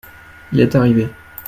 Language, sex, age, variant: French, male, 19-29, Français de métropole